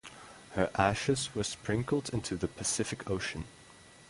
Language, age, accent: English, 19-29, United States English; England English